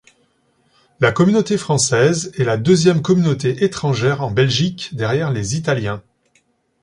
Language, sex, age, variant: French, male, 40-49, Français de métropole